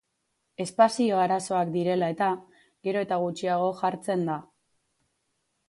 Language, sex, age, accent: Basque, female, 19-29, Mendebalekoa (Araba, Bizkaia, Gipuzkoako mendebaleko herri batzuk)